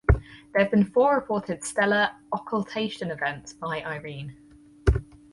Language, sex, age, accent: English, female, 19-29, England English; New Zealand English